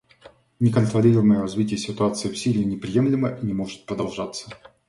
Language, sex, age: Russian, male, 40-49